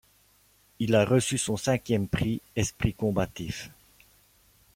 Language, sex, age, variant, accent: French, male, 50-59, Français d'Europe, Français de Belgique